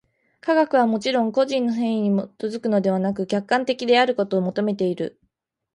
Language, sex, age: Japanese, female, 19-29